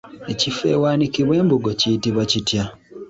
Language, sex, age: Ganda, male, 19-29